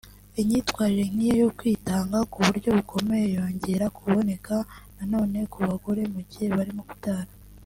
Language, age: Kinyarwanda, 19-29